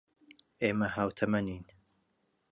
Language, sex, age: Central Kurdish, male, 30-39